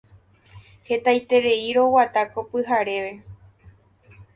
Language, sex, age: Guarani, female, 19-29